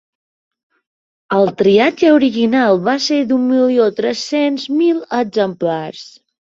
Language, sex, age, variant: Catalan, female, 19-29, Balear